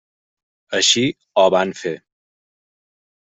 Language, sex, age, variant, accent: Catalan, male, 30-39, Central, central